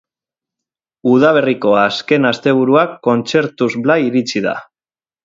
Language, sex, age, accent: Basque, male, 40-49, Mendebalekoa (Araba, Bizkaia, Gipuzkoako mendebaleko herri batzuk)